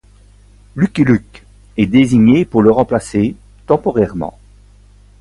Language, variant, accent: French, Français d'Europe, Français de Belgique